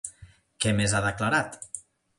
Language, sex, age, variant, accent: Catalan, male, 30-39, Central, central